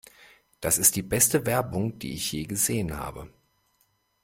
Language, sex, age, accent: German, male, 40-49, Deutschland Deutsch